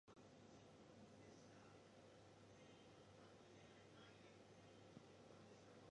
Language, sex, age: English, female, 19-29